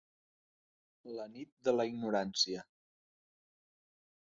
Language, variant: Catalan, Central